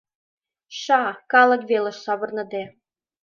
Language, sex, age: Mari, female, 19-29